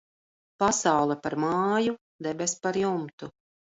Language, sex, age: Latvian, female, 50-59